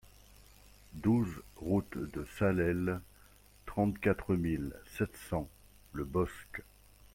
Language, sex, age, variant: French, male, 50-59, Français de métropole